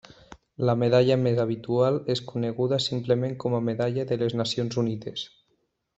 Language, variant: Catalan, Nord-Occidental